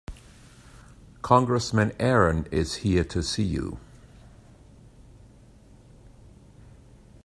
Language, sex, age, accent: English, male, 60-69, United States English